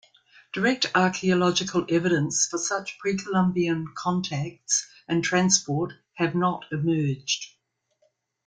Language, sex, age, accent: English, female, 60-69, New Zealand English